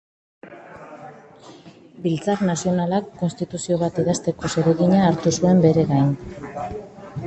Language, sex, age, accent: Basque, female, 40-49, Mendebalekoa (Araba, Bizkaia, Gipuzkoako mendebaleko herri batzuk)